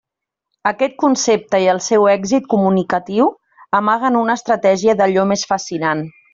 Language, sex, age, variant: Catalan, female, 40-49, Central